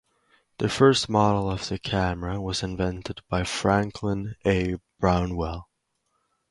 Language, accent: English, United States English